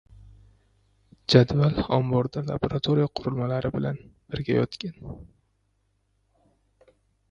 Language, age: Uzbek, 19-29